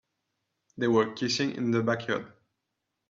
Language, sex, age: English, male, 19-29